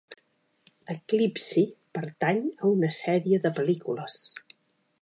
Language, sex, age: Catalan, female, 70-79